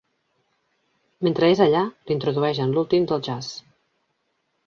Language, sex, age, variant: Catalan, female, 40-49, Central